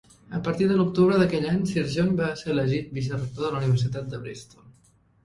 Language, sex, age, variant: Catalan, female, 30-39, Central